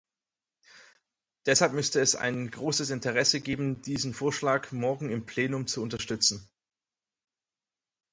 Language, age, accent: German, 30-39, Deutschland Deutsch